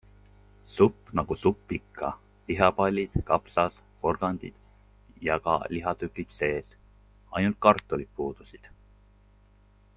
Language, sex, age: Estonian, male, 30-39